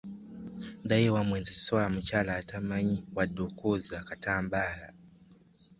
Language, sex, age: Ganda, male, 19-29